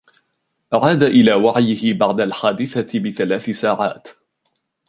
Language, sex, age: Arabic, male, 19-29